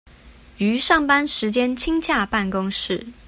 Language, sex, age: Chinese, female, 30-39